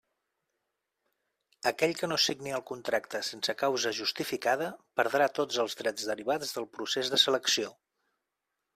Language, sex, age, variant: Catalan, male, 40-49, Central